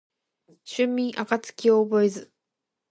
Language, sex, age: Japanese, female, under 19